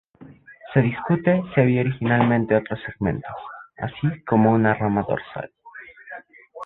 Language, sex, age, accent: Spanish, male, under 19, Andino-Pacífico: Colombia, Perú, Ecuador, oeste de Bolivia y Venezuela andina